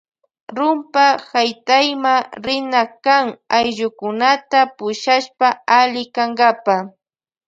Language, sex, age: Loja Highland Quichua, female, 19-29